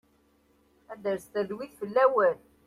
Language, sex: Kabyle, female